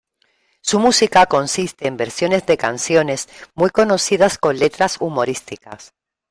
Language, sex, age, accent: Spanish, female, 50-59, España: Sur peninsular (Andalucia, Extremadura, Murcia)